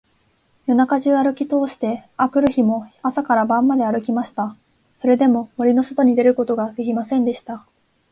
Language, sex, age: Japanese, female, 19-29